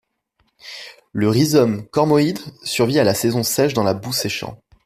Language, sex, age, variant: French, male, 19-29, Français de métropole